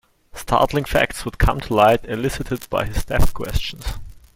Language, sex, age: English, male, 30-39